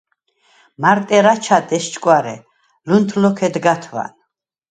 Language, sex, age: Svan, female, 70-79